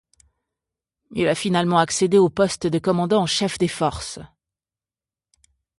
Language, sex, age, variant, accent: French, female, 40-49, Français d'Europe, Français de Suisse